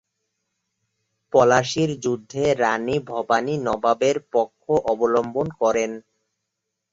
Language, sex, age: Bengali, male, 19-29